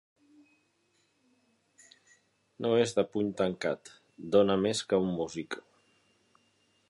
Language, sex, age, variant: Catalan, male, 40-49, Central